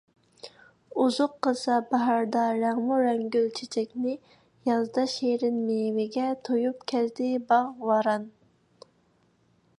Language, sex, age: Uyghur, female, 19-29